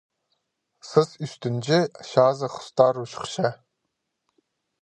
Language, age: Khakas, 19-29